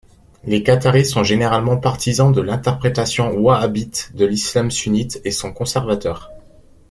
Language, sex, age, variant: French, male, 19-29, Français de métropole